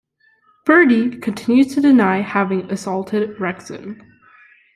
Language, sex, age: English, female, under 19